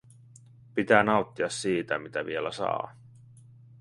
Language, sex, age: Finnish, male, 30-39